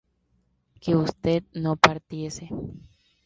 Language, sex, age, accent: Spanish, female, under 19, Caribe: Cuba, Venezuela, Puerto Rico, República Dominicana, Panamá, Colombia caribeña, México caribeño, Costa del golfo de México